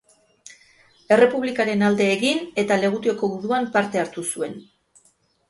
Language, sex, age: Basque, female, 50-59